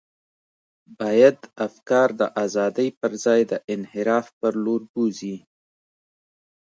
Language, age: Pashto, 30-39